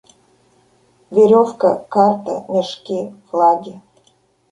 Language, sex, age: Russian, female, 30-39